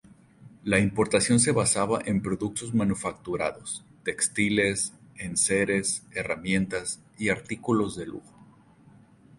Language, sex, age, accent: Spanish, male, 30-39, México